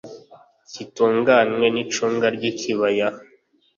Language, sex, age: Kinyarwanda, male, 19-29